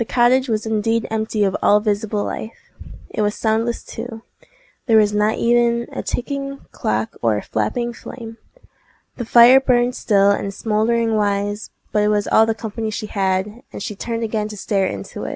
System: none